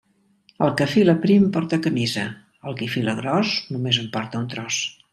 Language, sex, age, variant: Catalan, female, 70-79, Central